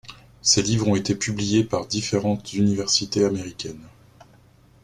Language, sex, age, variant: French, male, 40-49, Français de métropole